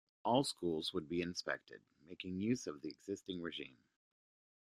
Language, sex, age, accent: English, male, 30-39, United States English